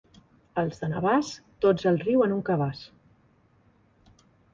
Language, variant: Catalan, Central